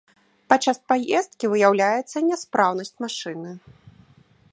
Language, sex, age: Belarusian, female, 19-29